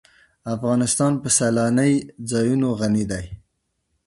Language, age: Pashto, 30-39